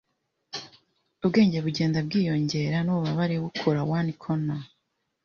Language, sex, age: Kinyarwanda, female, 19-29